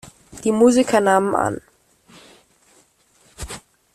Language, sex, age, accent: German, male, under 19, Deutschland Deutsch